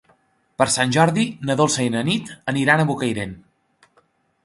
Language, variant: Catalan, Central